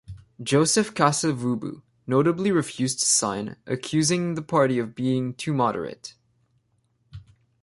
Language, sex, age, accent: English, male, 19-29, Canadian English